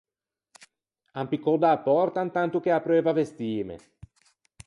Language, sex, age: Ligurian, male, 30-39